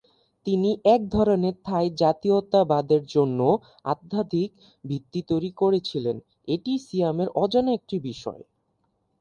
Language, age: Bengali, 19-29